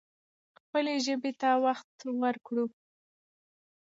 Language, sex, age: Pashto, female, 30-39